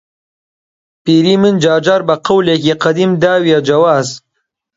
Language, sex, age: Central Kurdish, male, 19-29